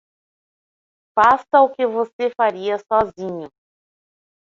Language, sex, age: Portuguese, female, 50-59